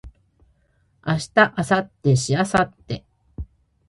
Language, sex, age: Japanese, female, 40-49